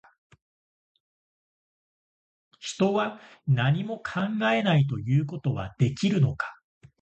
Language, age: Japanese, 40-49